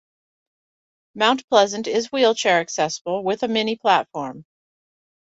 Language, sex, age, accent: English, female, 50-59, United States English